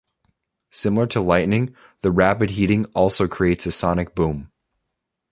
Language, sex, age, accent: English, male, 19-29, United States English